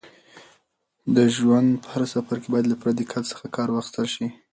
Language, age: Pashto, under 19